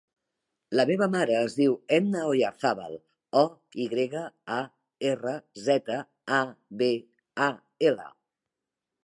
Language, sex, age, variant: Catalan, female, 50-59, Central